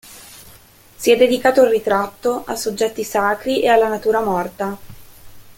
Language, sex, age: Italian, female, 19-29